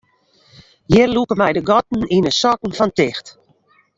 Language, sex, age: Western Frisian, female, 60-69